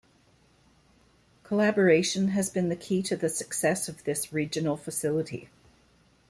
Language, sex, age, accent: English, female, 60-69, Canadian English